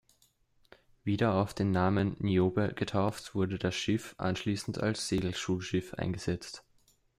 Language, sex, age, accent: German, male, under 19, Österreichisches Deutsch